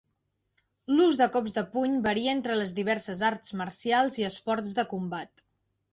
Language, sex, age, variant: Catalan, female, 19-29, Central